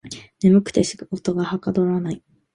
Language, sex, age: Japanese, female, 19-29